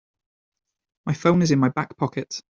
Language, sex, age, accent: English, male, 19-29, Welsh English